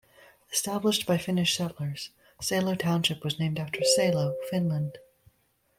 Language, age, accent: English, under 19, United States English